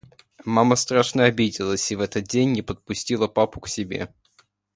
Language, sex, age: Russian, male, under 19